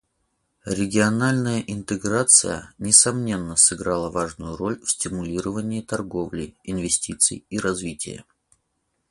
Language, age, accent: Russian, 19-29, Русский